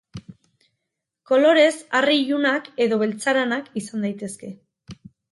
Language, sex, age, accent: Basque, female, 30-39, Erdialdekoa edo Nafarra (Gipuzkoa, Nafarroa)